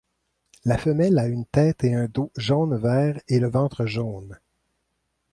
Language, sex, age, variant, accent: French, male, 40-49, Français d'Amérique du Nord, Français du Canada